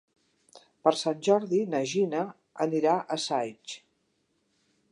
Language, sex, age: Catalan, female, 60-69